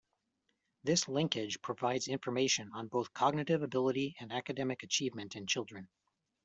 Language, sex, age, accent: English, male, 40-49, United States English